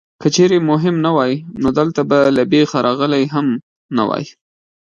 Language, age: Pashto, 19-29